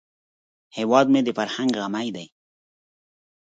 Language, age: Pashto, 30-39